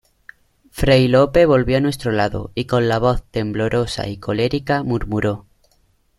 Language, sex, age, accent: Spanish, male, under 19, España: Sur peninsular (Andalucia, Extremadura, Murcia)